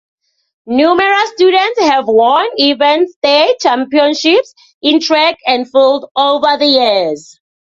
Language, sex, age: English, female, 19-29